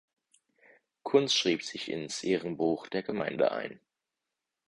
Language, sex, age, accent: German, male, 19-29, Deutschland Deutsch